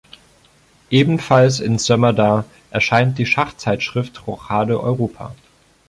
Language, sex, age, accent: German, male, 19-29, Deutschland Deutsch